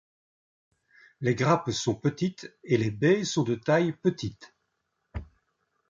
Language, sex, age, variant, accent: French, male, 60-69, Français d'Europe, Français de Belgique